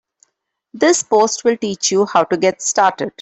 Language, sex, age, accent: English, female, 30-39, India and South Asia (India, Pakistan, Sri Lanka)